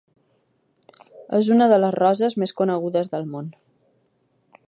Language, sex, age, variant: Catalan, female, 30-39, Balear